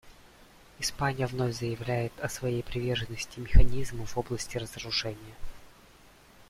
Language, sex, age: Russian, male, 19-29